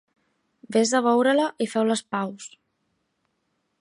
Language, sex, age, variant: Catalan, female, 19-29, Balear